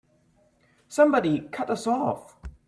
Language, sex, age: English, male, 19-29